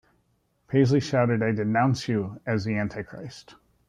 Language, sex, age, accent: English, male, 40-49, United States English